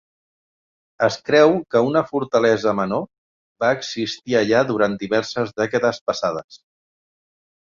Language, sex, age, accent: Catalan, male, 50-59, Neutre